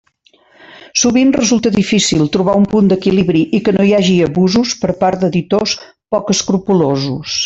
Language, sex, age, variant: Catalan, female, 50-59, Central